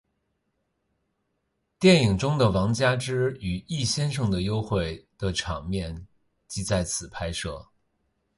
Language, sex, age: Chinese, male, 19-29